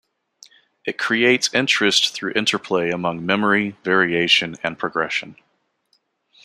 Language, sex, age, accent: English, male, 40-49, United States English